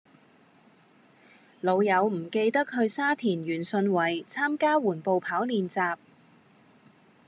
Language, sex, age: Cantonese, female, 30-39